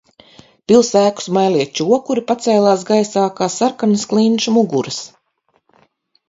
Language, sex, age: Latvian, female, 50-59